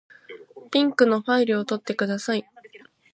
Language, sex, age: Japanese, female, 19-29